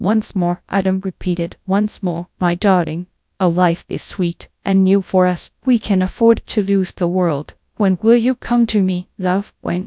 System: TTS, GradTTS